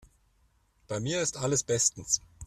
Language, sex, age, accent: German, male, 40-49, Deutschland Deutsch